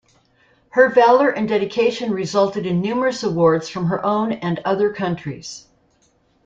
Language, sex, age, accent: English, female, 60-69, United States English